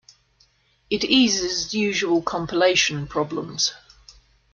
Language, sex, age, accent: English, female, 50-59, Australian English